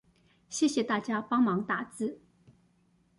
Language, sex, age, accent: Chinese, female, 40-49, 出生地：臺北市